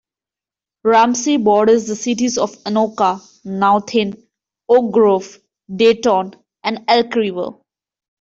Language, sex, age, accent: English, female, 19-29, India and South Asia (India, Pakistan, Sri Lanka)